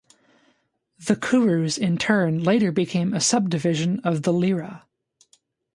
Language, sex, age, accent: English, female, 19-29, Canadian English